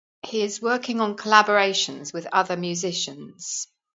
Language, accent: English, England English